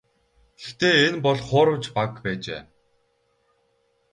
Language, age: Mongolian, 19-29